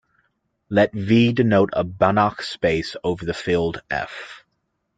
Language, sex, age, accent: English, male, 19-29, United States English